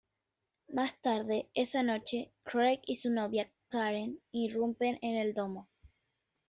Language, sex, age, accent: Spanish, female, under 19, Chileno: Chile, Cuyo